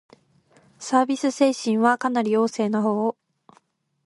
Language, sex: Japanese, female